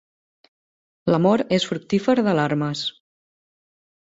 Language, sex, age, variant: Catalan, female, 40-49, Central